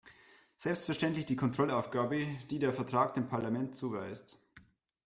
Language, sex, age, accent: German, male, 30-39, Deutschland Deutsch